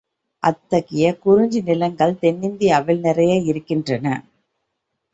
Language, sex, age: Tamil, female, 30-39